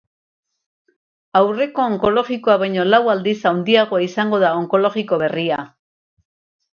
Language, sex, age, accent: Basque, female, 70-79, Mendebalekoa (Araba, Bizkaia, Gipuzkoako mendebaleko herri batzuk)